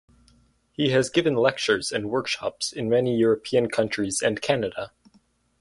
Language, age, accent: English, 19-29, United States English